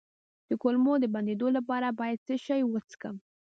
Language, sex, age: Pashto, female, 19-29